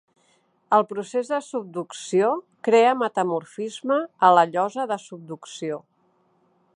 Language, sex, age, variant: Catalan, female, 50-59, Central